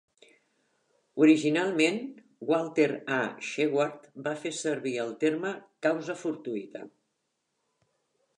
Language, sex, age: Catalan, female, 60-69